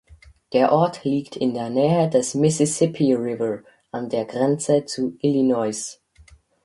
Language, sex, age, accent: German, male, under 19, Schweizerdeutsch